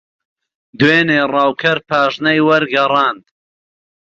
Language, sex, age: Central Kurdish, male, 30-39